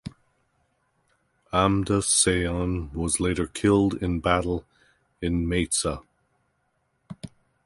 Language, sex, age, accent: English, male, 50-59, Canadian English